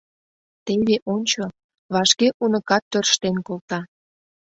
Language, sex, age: Mari, female, 30-39